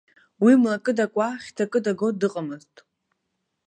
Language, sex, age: Abkhazian, female, under 19